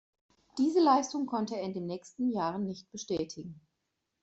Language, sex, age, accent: German, female, 30-39, Deutschland Deutsch